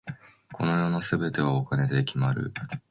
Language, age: Japanese, 19-29